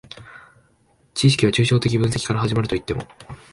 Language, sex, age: Japanese, male, under 19